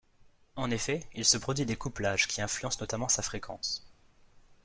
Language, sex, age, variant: French, male, 19-29, Français de métropole